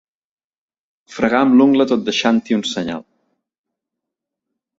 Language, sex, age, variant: Catalan, male, 30-39, Central